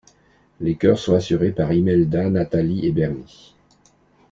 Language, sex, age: French, male, 60-69